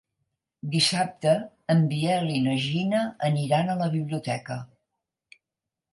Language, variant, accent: Catalan, Central, central